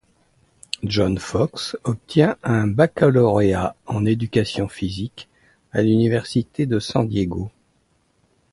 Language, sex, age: French, male, 60-69